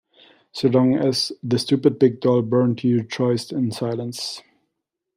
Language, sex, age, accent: English, male, 19-29, United States English